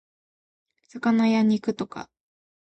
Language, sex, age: Japanese, female, 19-29